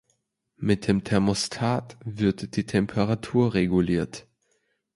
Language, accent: German, Österreichisches Deutsch